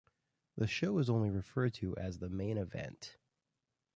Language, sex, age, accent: English, male, 30-39, United States English